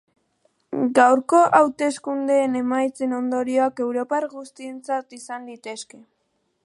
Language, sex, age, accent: Basque, female, under 19, Mendebalekoa (Araba, Bizkaia, Gipuzkoako mendebaleko herri batzuk)